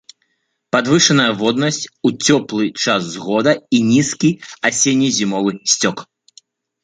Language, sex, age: Belarusian, male, 40-49